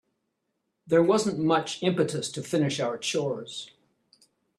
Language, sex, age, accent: English, male, 60-69, Canadian English